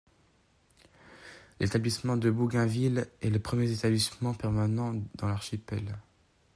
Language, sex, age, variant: French, male, under 19, Français de métropole